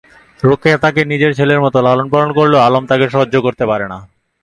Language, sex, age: Bengali, male, 19-29